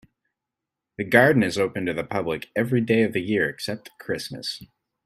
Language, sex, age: English, male, 30-39